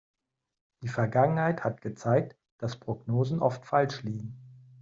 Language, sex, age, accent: German, male, 40-49, Deutschland Deutsch